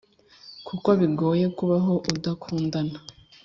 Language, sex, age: Kinyarwanda, female, 19-29